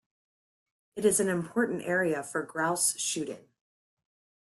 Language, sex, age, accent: English, female, 30-39, United States English